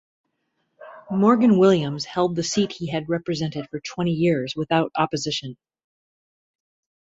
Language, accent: English, United States English